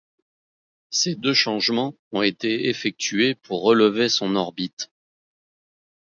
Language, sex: French, male